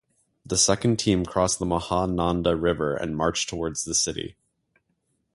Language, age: English, 19-29